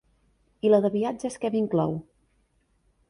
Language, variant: Catalan, Central